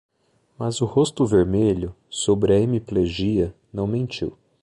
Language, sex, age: Portuguese, male, 30-39